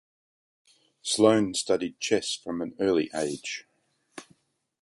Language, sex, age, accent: English, male, 50-59, Australian English